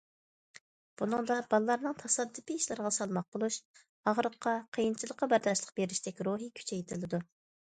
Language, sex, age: Uyghur, female, 30-39